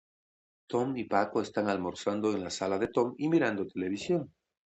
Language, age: Spanish, 60-69